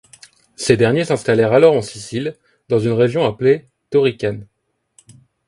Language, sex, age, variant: French, male, 19-29, Français de métropole